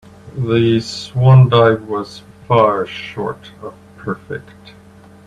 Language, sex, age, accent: English, male, 50-59, Canadian English